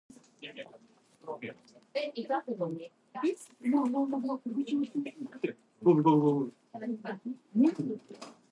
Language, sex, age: English, female, under 19